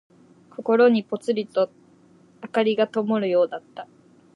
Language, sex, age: Japanese, female, 19-29